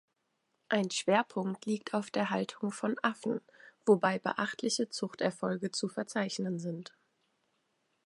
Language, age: German, 19-29